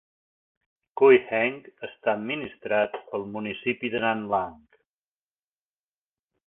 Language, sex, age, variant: Catalan, male, 50-59, Balear